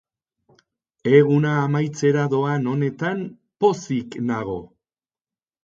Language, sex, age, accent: Basque, male, 60-69, Erdialdekoa edo Nafarra (Gipuzkoa, Nafarroa)